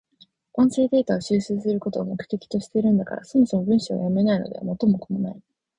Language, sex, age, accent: Japanese, female, 19-29, 標準語